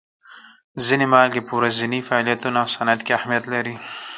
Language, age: Pashto, 30-39